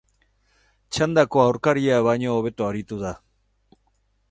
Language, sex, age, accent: Basque, male, 60-69, Mendebalekoa (Araba, Bizkaia, Gipuzkoako mendebaleko herri batzuk)